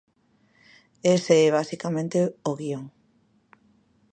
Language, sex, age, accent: Galician, female, 40-49, Normativo (estándar)